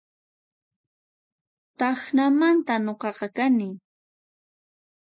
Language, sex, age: Puno Quechua, female, 19-29